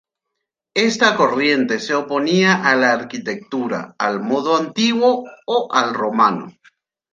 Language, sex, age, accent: Spanish, male, 40-49, Rioplatense: Argentina, Uruguay, este de Bolivia, Paraguay